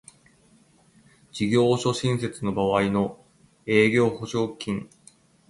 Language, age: Japanese, 30-39